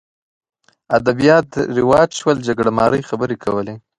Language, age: Pashto, 19-29